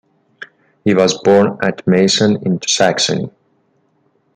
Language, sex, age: English, male, 30-39